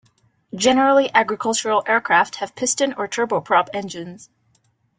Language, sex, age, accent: English, female, under 19, United States English